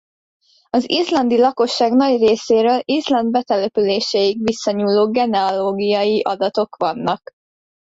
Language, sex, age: Hungarian, female, under 19